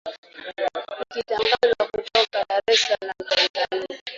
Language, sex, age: Swahili, female, 19-29